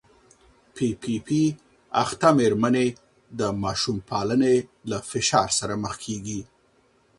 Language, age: Pashto, 40-49